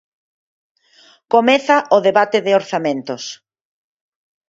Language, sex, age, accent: Galician, female, 50-59, Normativo (estándar)